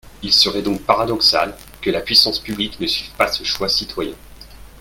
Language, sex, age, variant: French, male, 30-39, Français de métropole